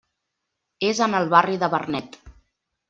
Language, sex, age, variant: Catalan, female, 30-39, Central